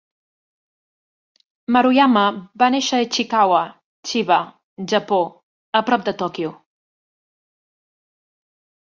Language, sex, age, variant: Catalan, female, 40-49, Central